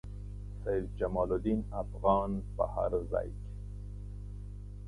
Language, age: Pashto, 40-49